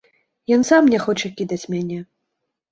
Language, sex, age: Belarusian, female, 30-39